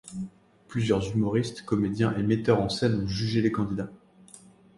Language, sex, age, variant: French, male, 30-39, Français de métropole